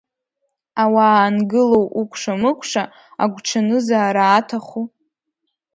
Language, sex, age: Abkhazian, female, under 19